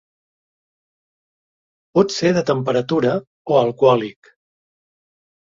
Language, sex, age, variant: Catalan, male, 40-49, Central